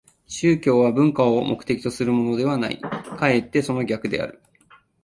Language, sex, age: Japanese, male, 40-49